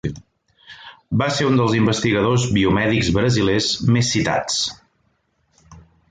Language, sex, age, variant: Catalan, male, 40-49, Central